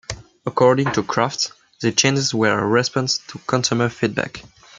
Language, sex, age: English, male, 19-29